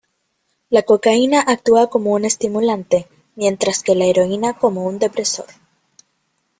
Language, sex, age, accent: Spanish, female, under 19, Chileno: Chile, Cuyo